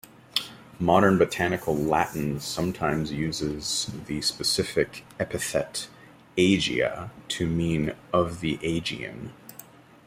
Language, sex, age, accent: English, male, 30-39, Canadian English